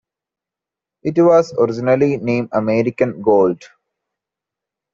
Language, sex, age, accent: English, male, 19-29, India and South Asia (India, Pakistan, Sri Lanka)